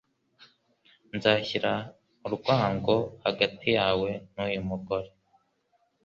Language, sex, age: Kinyarwanda, male, 19-29